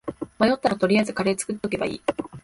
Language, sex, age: Japanese, female, 19-29